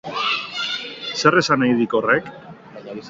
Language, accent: Basque, Erdialdekoa edo Nafarra (Gipuzkoa, Nafarroa)